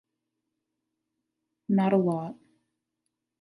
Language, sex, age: English, female, 19-29